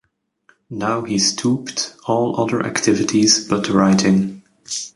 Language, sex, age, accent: English, male, 19-29, England English